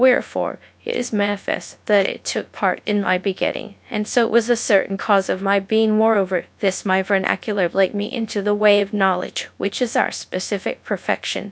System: TTS, GradTTS